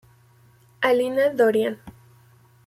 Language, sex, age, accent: Spanish, female, 19-29, México